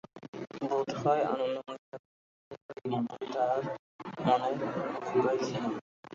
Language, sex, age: Bengali, male, 19-29